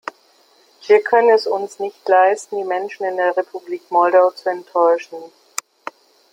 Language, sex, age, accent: German, female, 50-59, Deutschland Deutsch